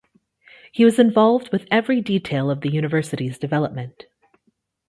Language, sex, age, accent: English, female, 30-39, Canadian English